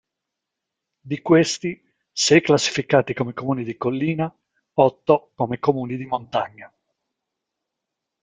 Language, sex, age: Italian, male, 40-49